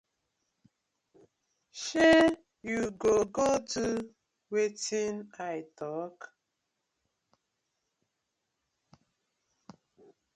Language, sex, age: Nigerian Pidgin, female, 30-39